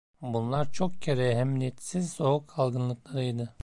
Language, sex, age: Turkish, male, 30-39